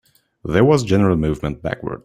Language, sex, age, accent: English, male, under 19, United States English